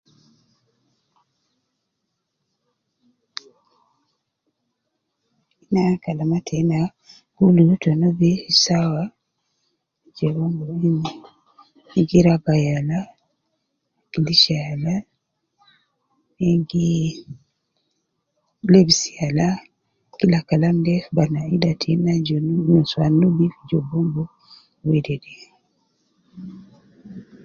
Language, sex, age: Nubi, female, 60-69